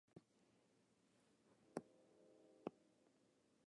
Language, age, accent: English, under 19, United States English